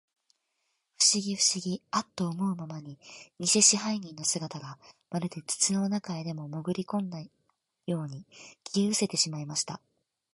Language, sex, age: Japanese, female, 19-29